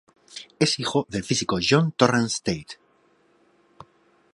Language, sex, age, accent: Spanish, male, 40-49, España: Norte peninsular (Asturias, Castilla y León, Cantabria, País Vasco, Navarra, Aragón, La Rioja, Guadalajara, Cuenca)